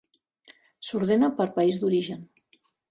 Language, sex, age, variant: Catalan, female, 40-49, Central